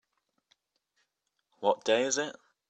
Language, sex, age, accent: English, male, 19-29, England English